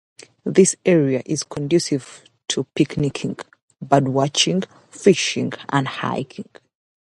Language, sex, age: English, female, 30-39